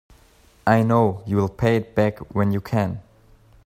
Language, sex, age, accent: English, male, 19-29, United States English